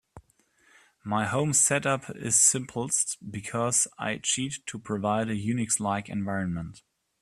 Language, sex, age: English, male, 30-39